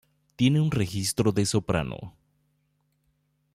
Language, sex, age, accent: Spanish, male, 30-39, Rioplatense: Argentina, Uruguay, este de Bolivia, Paraguay